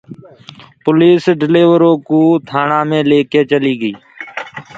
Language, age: Gurgula, 30-39